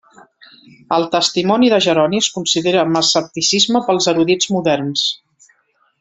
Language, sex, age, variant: Catalan, female, 40-49, Central